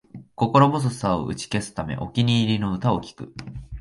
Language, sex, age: Japanese, male, 19-29